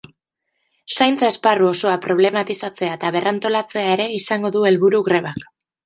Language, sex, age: Basque, female, 19-29